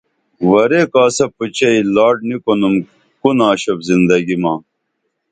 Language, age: Dameli, 50-59